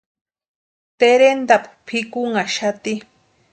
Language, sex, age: Western Highland Purepecha, female, 19-29